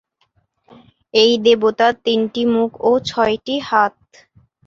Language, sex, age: Bengali, female, under 19